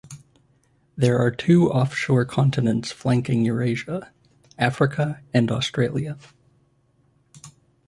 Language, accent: English, Canadian English